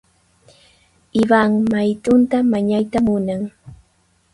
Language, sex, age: Puno Quechua, female, 19-29